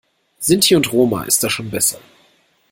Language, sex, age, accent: German, male, 19-29, Deutschland Deutsch